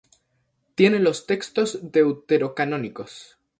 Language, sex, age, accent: Spanish, male, 19-29, España: Islas Canarias